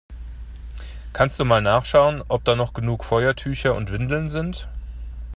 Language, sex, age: German, male, 30-39